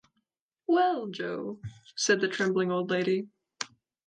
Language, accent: English, United States English